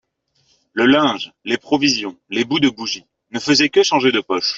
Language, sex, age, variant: French, male, 19-29, Français de métropole